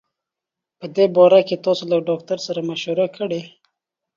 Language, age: Pashto, 19-29